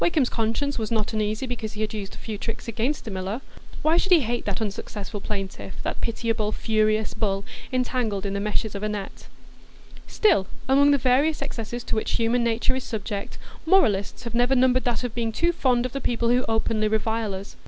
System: none